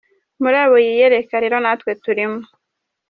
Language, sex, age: Kinyarwanda, male, 30-39